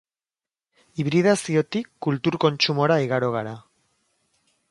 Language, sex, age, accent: Basque, male, 19-29, Erdialdekoa edo Nafarra (Gipuzkoa, Nafarroa)